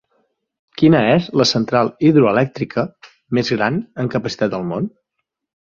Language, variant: Catalan, Central